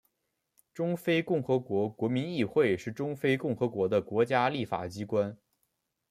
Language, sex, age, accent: Chinese, male, under 19, 出生地：黑龙江省